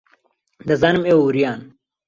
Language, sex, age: Central Kurdish, male, 19-29